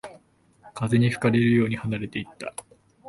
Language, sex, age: Japanese, male, 19-29